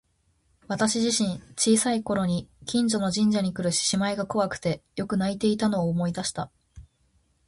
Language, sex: Japanese, female